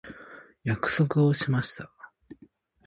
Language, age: Japanese, 19-29